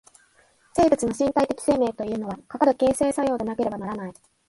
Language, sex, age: Japanese, female, 19-29